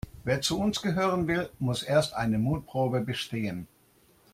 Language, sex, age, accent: German, male, 60-69, Deutschland Deutsch